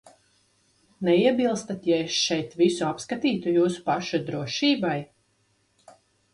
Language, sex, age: Latvian, female, 30-39